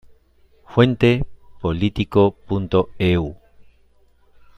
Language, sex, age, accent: Spanish, male, 50-59, Andino-Pacífico: Colombia, Perú, Ecuador, oeste de Bolivia y Venezuela andina